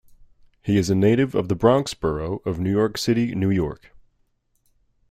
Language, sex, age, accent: English, male, 19-29, United States English